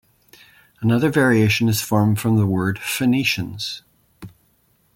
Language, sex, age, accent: English, male, 50-59, Canadian English